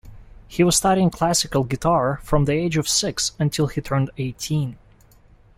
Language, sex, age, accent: English, male, 19-29, United States English